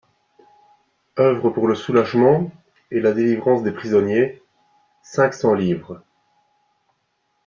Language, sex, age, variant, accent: French, male, 30-39, Français d'Europe, Français de Belgique